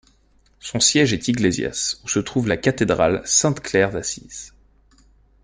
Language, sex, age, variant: French, male, 30-39, Français de métropole